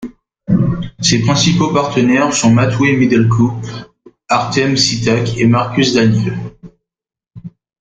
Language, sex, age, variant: French, male, 19-29, Français de métropole